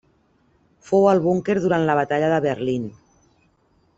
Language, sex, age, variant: Catalan, female, 50-59, Central